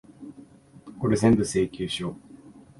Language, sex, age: Japanese, male, 19-29